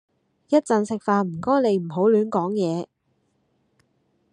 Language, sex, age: Cantonese, female, 19-29